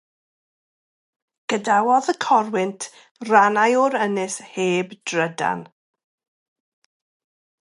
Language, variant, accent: Welsh, South-Eastern Welsh, Y Deyrnas Unedig Cymraeg